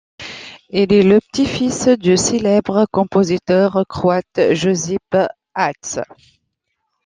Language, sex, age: French, female, 40-49